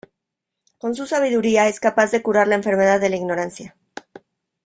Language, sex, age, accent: Spanish, female, 40-49, México